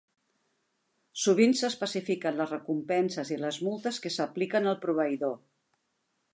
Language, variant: Catalan, Central